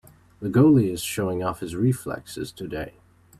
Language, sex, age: English, male, 19-29